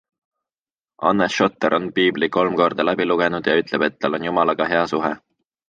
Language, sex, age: Estonian, male, 19-29